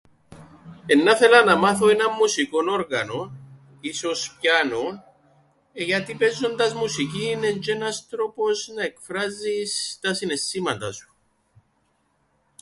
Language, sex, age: Greek, male, 40-49